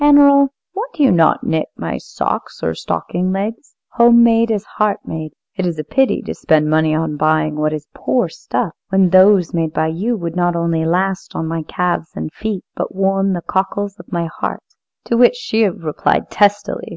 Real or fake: real